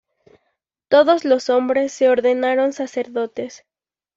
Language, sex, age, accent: Spanish, female, 19-29, México